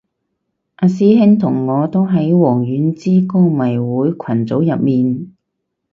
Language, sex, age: Cantonese, female, 30-39